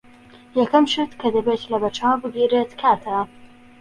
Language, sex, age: Central Kurdish, male, 40-49